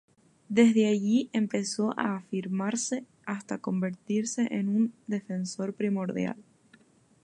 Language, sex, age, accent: Spanish, female, 19-29, España: Islas Canarias